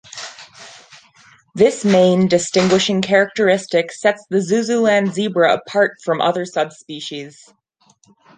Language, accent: English, United States English